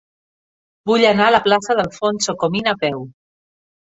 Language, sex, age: Catalan, female, 40-49